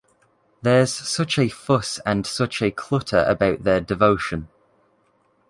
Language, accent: English, England English